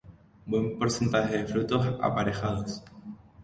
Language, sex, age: Spanish, male, 19-29